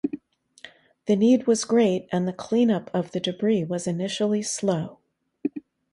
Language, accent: English, United States English